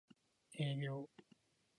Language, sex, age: Japanese, male, 19-29